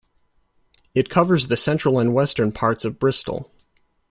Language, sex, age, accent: English, male, 19-29, United States English